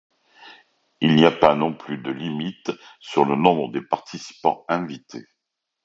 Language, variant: French, Français de métropole